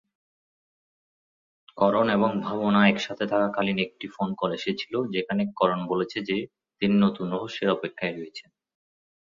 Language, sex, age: Bengali, male, 19-29